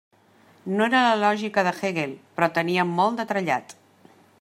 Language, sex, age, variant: Catalan, female, 60-69, Central